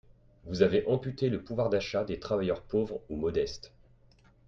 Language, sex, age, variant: French, male, 30-39, Français de métropole